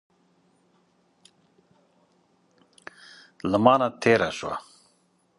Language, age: Pashto, 50-59